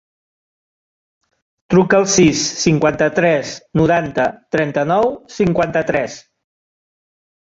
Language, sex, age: Catalan, male, 60-69